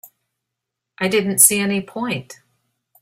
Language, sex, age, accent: English, male, 50-59, United States English